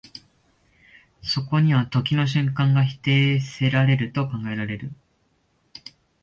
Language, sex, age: Japanese, male, 19-29